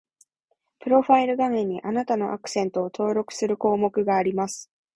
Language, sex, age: Japanese, female, 19-29